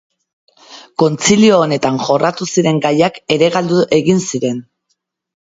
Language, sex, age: Basque, female, 40-49